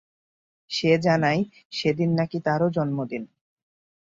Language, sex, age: Bengali, male, 19-29